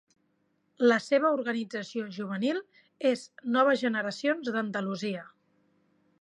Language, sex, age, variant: Catalan, female, 30-39, Central